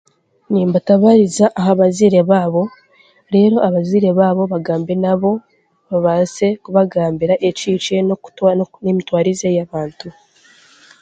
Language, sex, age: Chiga, female, 19-29